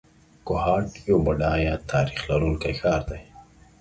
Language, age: Pashto, 30-39